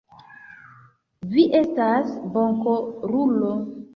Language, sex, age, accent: Esperanto, female, 19-29, Internacia